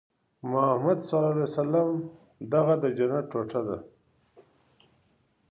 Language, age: Pashto, 40-49